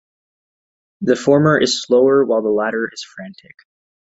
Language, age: English, under 19